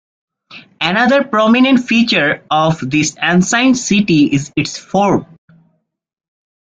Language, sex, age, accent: English, male, 19-29, India and South Asia (India, Pakistan, Sri Lanka)